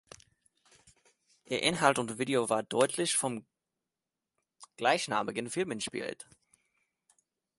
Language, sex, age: German, male, under 19